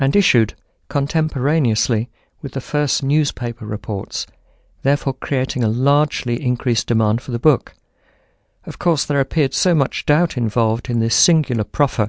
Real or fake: real